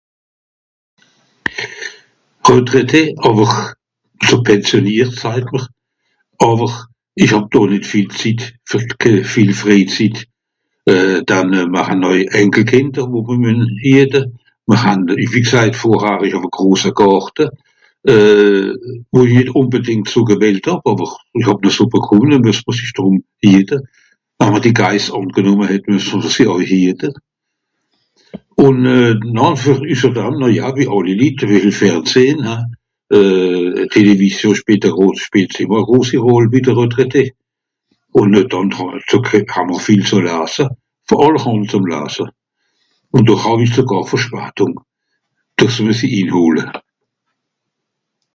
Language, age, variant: Swiss German, 70-79, Nordniederàlemmànisch (Rishoffe, Zàwere, Bùsswìller, Hawenau, Brüemt, Stroossbùri, Molse, Dàmbàch, Schlettstàtt, Pfàlzbùri usw.)